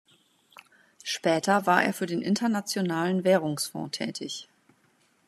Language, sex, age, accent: German, female, 40-49, Deutschland Deutsch